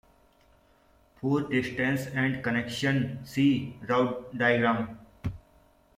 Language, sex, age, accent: English, male, 19-29, India and South Asia (India, Pakistan, Sri Lanka)